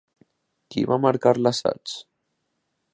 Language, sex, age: Catalan, male, under 19